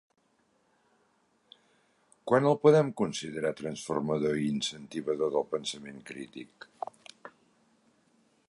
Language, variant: Catalan, Central